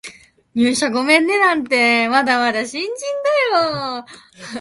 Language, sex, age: Japanese, female, 19-29